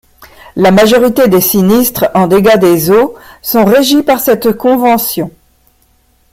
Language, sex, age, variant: French, female, 50-59, Français de métropole